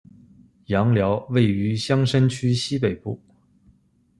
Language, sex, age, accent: Chinese, male, 19-29, 出生地：北京市